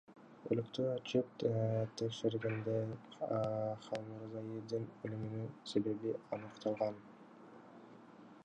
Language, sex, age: Kyrgyz, male, under 19